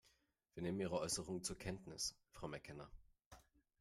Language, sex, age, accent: German, male, 30-39, Deutschland Deutsch